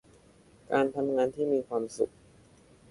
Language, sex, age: Thai, male, under 19